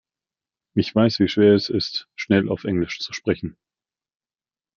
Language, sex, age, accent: German, male, 40-49, Deutschland Deutsch